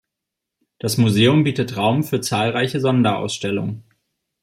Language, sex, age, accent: German, male, 30-39, Deutschland Deutsch